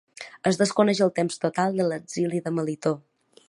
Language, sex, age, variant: Catalan, female, 30-39, Balear